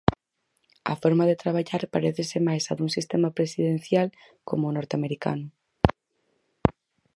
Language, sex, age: Galician, female, 19-29